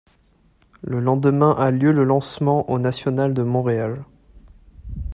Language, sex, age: French, male, 19-29